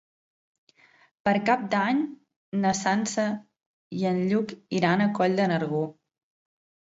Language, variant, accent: Catalan, Central, central